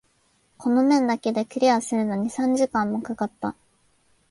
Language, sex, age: Japanese, female, 19-29